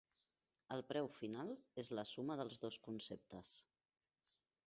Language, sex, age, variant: Catalan, female, 40-49, Central